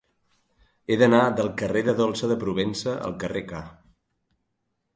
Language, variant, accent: Catalan, Central, central